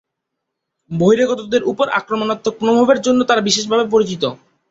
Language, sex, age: Bengali, male, 19-29